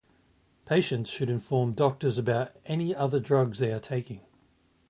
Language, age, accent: English, 40-49, Australian English